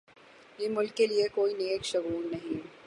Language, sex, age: Urdu, female, 19-29